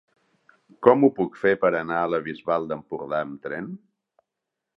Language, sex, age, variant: Catalan, male, 50-59, Central